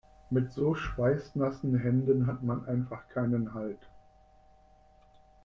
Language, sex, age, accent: German, male, 70-79, Deutschland Deutsch